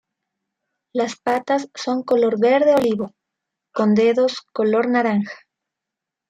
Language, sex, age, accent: Spanish, female, 30-39, Andino-Pacífico: Colombia, Perú, Ecuador, oeste de Bolivia y Venezuela andina